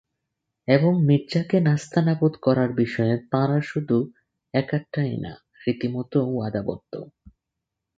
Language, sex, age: Bengali, male, 19-29